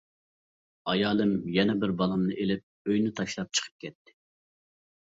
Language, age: Uyghur, 19-29